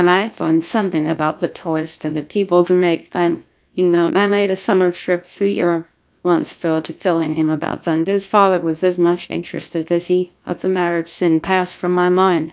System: TTS, GlowTTS